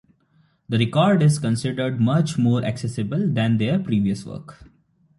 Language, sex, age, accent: English, male, 19-29, India and South Asia (India, Pakistan, Sri Lanka)